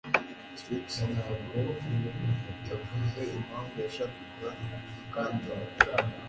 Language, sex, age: Kinyarwanda, male, under 19